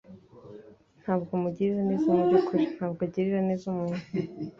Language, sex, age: Kinyarwanda, female, 19-29